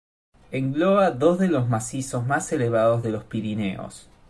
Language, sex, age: Spanish, male, 19-29